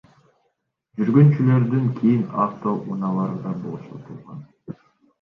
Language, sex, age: Kyrgyz, male, 19-29